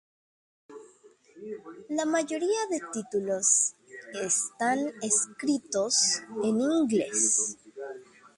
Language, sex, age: Spanish, female, 19-29